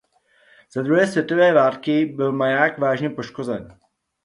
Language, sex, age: Czech, male, 40-49